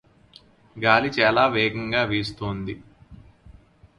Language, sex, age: Telugu, male, 19-29